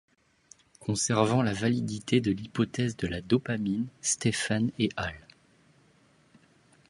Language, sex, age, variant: French, male, 19-29, Français de métropole